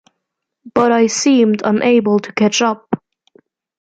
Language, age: English, 19-29